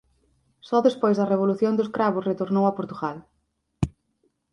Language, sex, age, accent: Galician, female, 30-39, Atlántico (seseo e gheada)